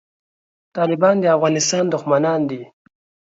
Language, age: Pashto, 19-29